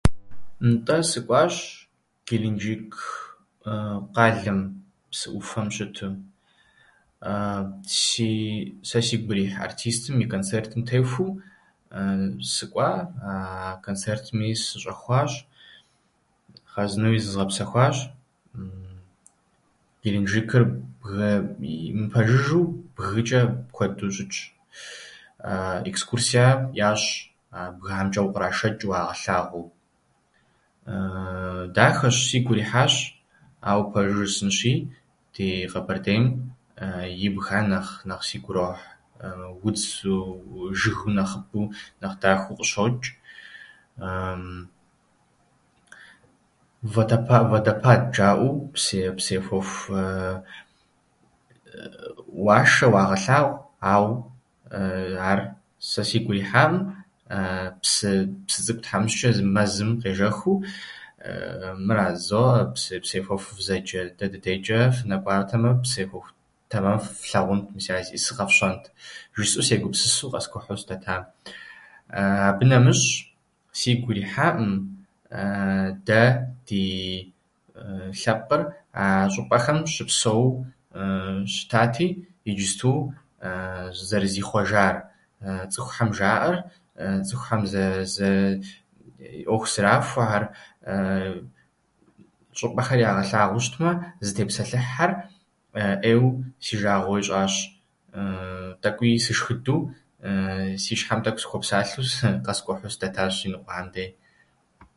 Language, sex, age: Kabardian, male, 19-29